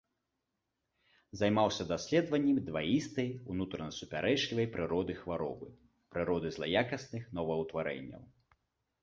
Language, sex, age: Belarusian, male, 30-39